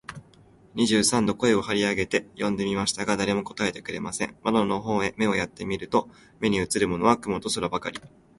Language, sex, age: Japanese, male, under 19